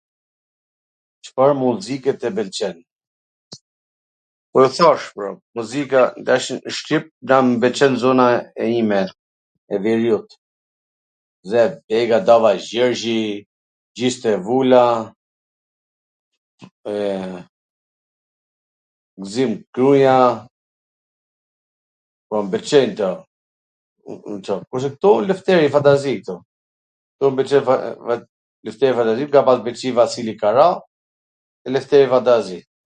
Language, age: Gheg Albanian, 50-59